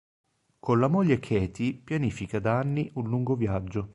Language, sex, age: Italian, male, 40-49